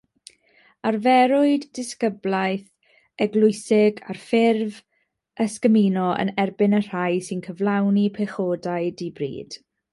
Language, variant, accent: Welsh, South-Western Welsh, Y Deyrnas Unedig Cymraeg